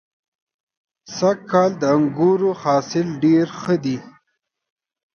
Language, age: Pashto, 30-39